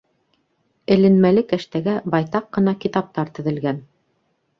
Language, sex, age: Bashkir, female, 30-39